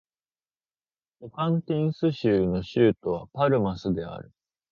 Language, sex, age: Japanese, male, under 19